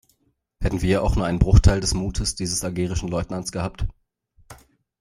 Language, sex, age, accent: German, male, 30-39, Deutschland Deutsch